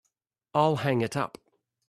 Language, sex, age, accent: English, male, 50-59, Australian English